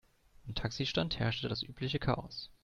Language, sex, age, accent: German, male, 19-29, Deutschland Deutsch